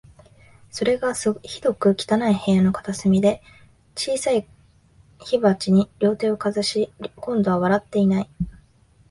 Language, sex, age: Japanese, female, 19-29